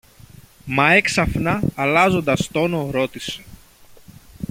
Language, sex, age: Greek, male, 30-39